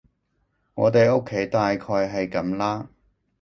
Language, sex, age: Cantonese, male, 30-39